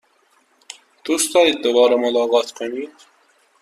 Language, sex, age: Persian, male, 19-29